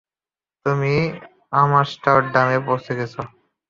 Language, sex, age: Bengali, male, 19-29